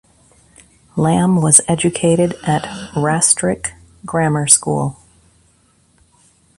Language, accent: English, United States English